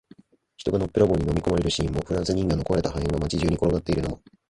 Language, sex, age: Japanese, male, 19-29